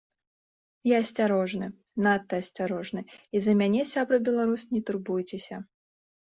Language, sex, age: Belarusian, female, 19-29